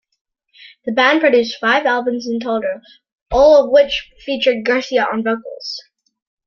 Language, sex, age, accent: English, female, under 19, Canadian English